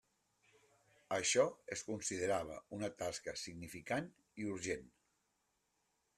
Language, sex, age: Catalan, male, 50-59